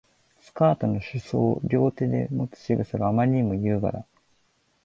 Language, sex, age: Japanese, male, 19-29